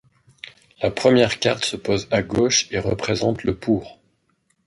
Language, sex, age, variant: French, male, 40-49, Français de métropole